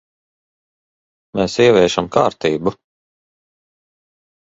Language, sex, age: Latvian, male, 40-49